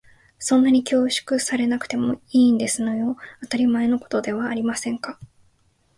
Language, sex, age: Japanese, female, 19-29